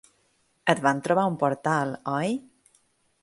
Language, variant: Catalan, Balear